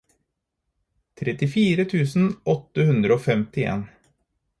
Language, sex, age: Norwegian Bokmål, male, 30-39